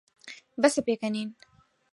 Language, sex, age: Central Kurdish, female, 19-29